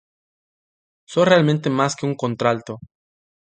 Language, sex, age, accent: Spanish, male, 19-29, México